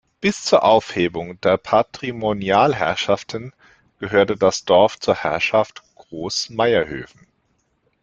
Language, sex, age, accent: German, male, 40-49, Deutschland Deutsch